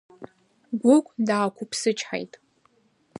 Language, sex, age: Abkhazian, female, under 19